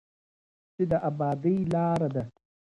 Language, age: Pashto, 19-29